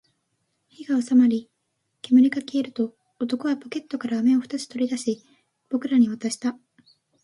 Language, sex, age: Japanese, female, under 19